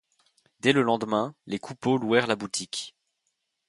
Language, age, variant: French, 19-29, Français de métropole